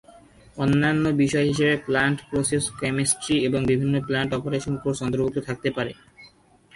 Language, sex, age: Bengali, male, 19-29